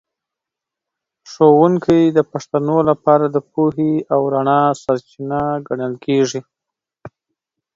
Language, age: Pashto, 30-39